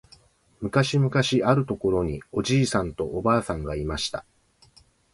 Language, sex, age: Japanese, male, 50-59